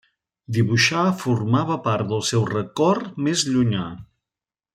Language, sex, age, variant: Catalan, male, 50-59, Nord-Occidental